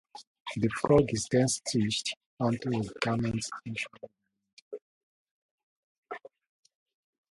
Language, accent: English, United States English